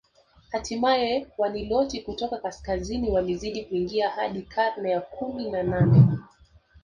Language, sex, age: Swahili, female, 19-29